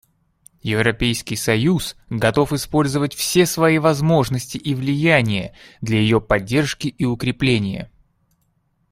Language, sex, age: Russian, male, 19-29